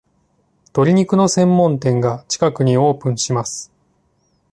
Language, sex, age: Japanese, male, 30-39